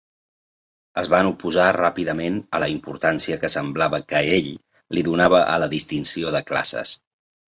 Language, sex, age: Catalan, male, 40-49